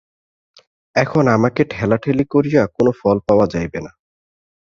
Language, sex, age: Bengali, male, 19-29